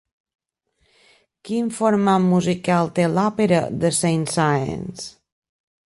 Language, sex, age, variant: Catalan, female, 50-59, Balear